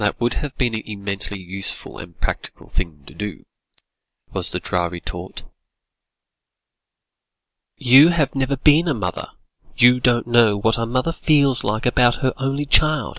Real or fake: real